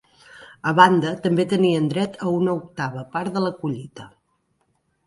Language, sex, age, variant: Catalan, female, 40-49, Central